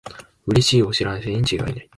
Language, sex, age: Japanese, male, under 19